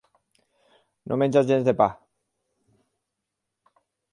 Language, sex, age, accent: Catalan, male, 50-59, valencià